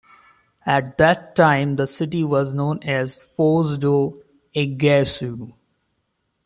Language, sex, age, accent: English, male, 19-29, India and South Asia (India, Pakistan, Sri Lanka)